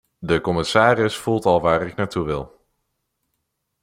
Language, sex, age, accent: Dutch, male, under 19, Nederlands Nederlands